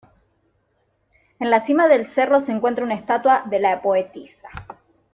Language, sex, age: Spanish, female, 40-49